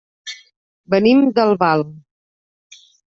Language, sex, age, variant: Catalan, female, 40-49, Central